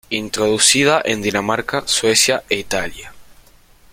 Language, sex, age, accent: Spanish, male, under 19, Rioplatense: Argentina, Uruguay, este de Bolivia, Paraguay